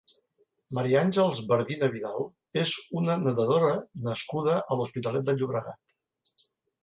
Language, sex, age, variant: Catalan, male, 70-79, Central